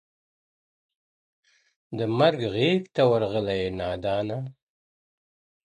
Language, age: Pashto, 50-59